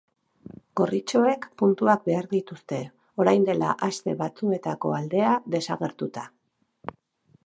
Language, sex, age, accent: Basque, female, 50-59, Erdialdekoa edo Nafarra (Gipuzkoa, Nafarroa)